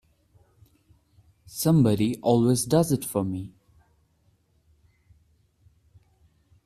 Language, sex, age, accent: English, male, 19-29, India and South Asia (India, Pakistan, Sri Lanka)